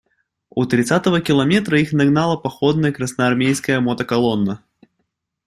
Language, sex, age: Russian, male, 19-29